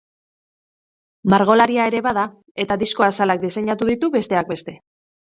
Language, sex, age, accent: Basque, female, 30-39, Mendebalekoa (Araba, Bizkaia, Gipuzkoako mendebaleko herri batzuk)